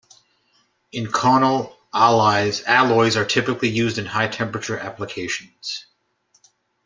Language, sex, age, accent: English, male, 40-49, United States English